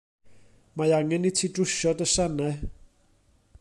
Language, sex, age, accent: Welsh, male, 40-49, Y Deyrnas Unedig Cymraeg